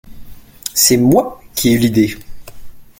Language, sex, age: French, male, 19-29